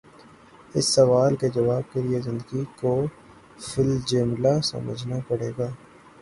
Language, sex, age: Urdu, male, 19-29